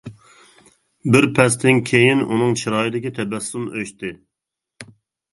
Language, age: Uyghur, 40-49